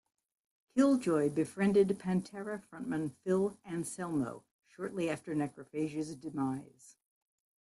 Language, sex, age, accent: English, female, 70-79, United States English